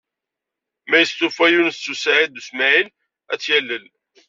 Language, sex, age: Kabyle, male, 40-49